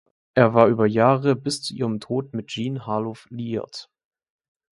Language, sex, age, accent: German, male, 19-29, Deutschland Deutsch